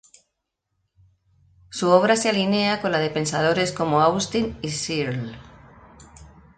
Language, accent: Spanish, España: Centro-Sur peninsular (Madrid, Toledo, Castilla-La Mancha)